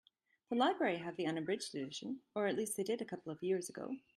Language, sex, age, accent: English, female, 40-49, Canadian English